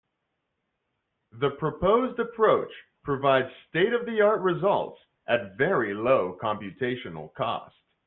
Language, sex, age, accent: English, male, 19-29, United States English